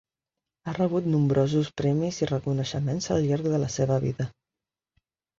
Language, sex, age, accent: Catalan, female, 19-29, aprenent (recent, des del castellà)